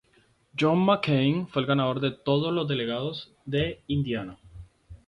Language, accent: Spanish, Caribe: Cuba, Venezuela, Puerto Rico, República Dominicana, Panamá, Colombia caribeña, México caribeño, Costa del golfo de México